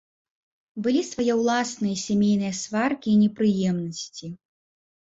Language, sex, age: Belarusian, female, 19-29